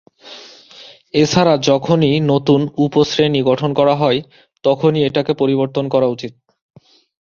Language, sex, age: Bengali, male, 19-29